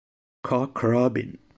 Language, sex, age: Italian, male, 30-39